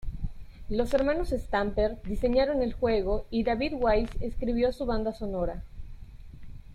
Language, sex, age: Spanish, female, 19-29